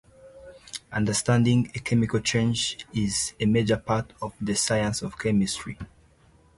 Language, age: English, 19-29